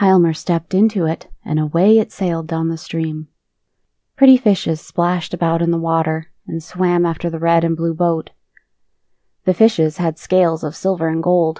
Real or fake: real